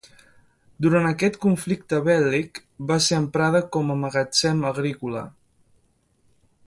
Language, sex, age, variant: Catalan, male, 19-29, Central